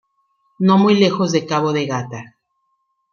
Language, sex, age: Spanish, female, 50-59